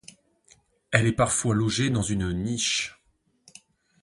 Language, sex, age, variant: French, male, 40-49, Français de métropole